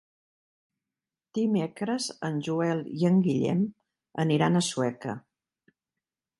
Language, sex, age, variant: Catalan, female, 60-69, Central